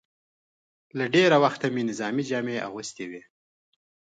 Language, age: Pashto, 30-39